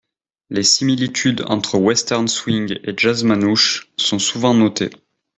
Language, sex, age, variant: French, male, 19-29, Français de métropole